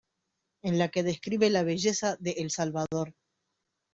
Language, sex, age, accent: Spanish, female, 40-49, Rioplatense: Argentina, Uruguay, este de Bolivia, Paraguay